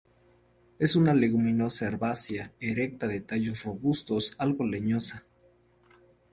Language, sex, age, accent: Spanish, male, 19-29, México